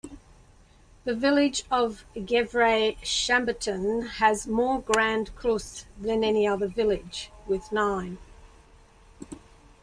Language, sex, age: English, female, 60-69